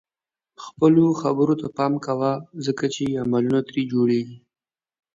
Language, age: Pashto, 19-29